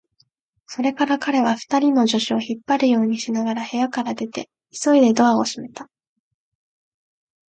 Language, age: Japanese, 19-29